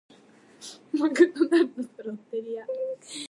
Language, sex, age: Japanese, female, 19-29